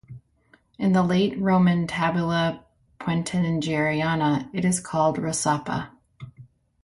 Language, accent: English, United States English